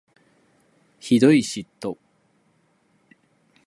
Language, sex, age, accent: Japanese, male, 30-39, 関西弁